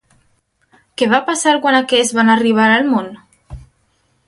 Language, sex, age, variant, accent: Catalan, female, 19-29, Valencià meridional, valencià